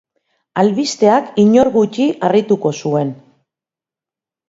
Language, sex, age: Basque, female, 50-59